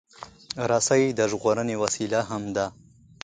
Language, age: Pashto, 19-29